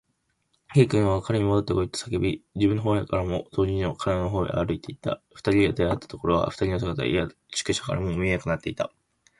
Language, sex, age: Japanese, male, 19-29